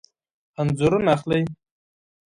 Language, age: Pashto, 19-29